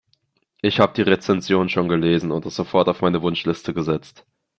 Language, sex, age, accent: German, male, 19-29, Deutschland Deutsch